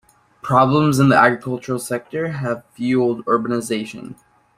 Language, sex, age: English, male, 19-29